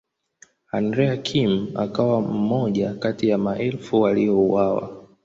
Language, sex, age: Swahili, male, 19-29